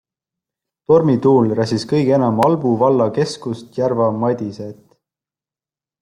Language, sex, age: Estonian, male, 19-29